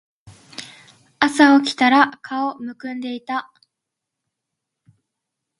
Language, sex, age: Japanese, female, 19-29